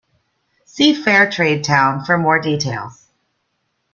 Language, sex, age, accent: English, female, 40-49, United States English